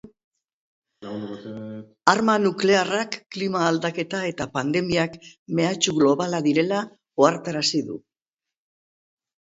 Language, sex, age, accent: Basque, female, 70-79, Mendebalekoa (Araba, Bizkaia, Gipuzkoako mendebaleko herri batzuk)